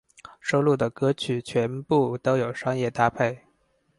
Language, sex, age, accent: Chinese, male, 19-29, 出生地：四川省